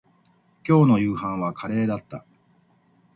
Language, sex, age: Japanese, male, 50-59